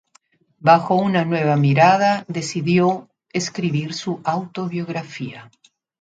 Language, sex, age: Spanish, female, 60-69